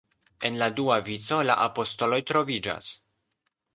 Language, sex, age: Esperanto, male, 19-29